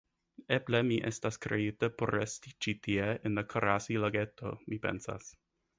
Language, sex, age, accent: Esperanto, male, 19-29, Internacia